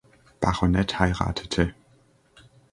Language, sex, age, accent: German, male, under 19, Deutschland Deutsch